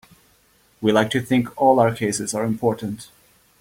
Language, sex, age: English, male, 30-39